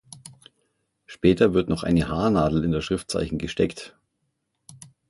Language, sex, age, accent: German, male, 40-49, Deutschland Deutsch; Österreichisches Deutsch